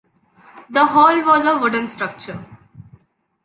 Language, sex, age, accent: English, female, 19-29, India and South Asia (India, Pakistan, Sri Lanka)